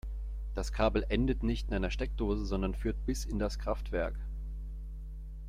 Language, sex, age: German, male, 19-29